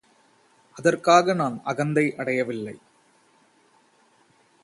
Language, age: Tamil, 30-39